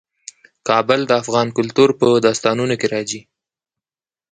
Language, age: Pashto, 19-29